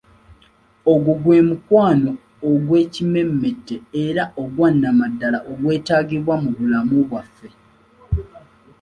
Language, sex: Ganda, male